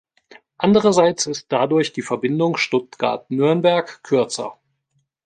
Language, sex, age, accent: German, male, 40-49, Deutschland Deutsch